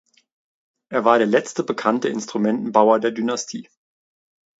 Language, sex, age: German, male, 30-39